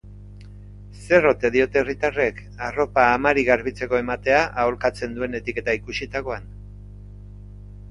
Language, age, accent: Basque, 60-69, Erdialdekoa edo Nafarra (Gipuzkoa, Nafarroa)